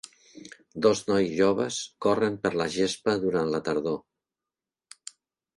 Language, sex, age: Catalan, male, 60-69